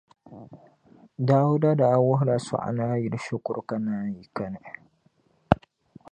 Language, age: Dagbani, 19-29